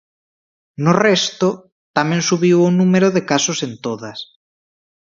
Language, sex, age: Galician, male, 19-29